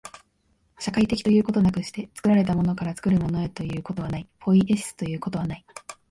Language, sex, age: Japanese, female, 19-29